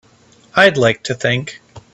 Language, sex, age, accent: English, male, 19-29, United States English